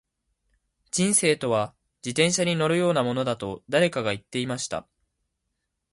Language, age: Japanese, 19-29